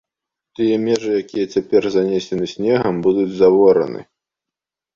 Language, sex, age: Belarusian, male, 30-39